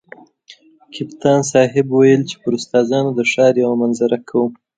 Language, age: Pashto, 19-29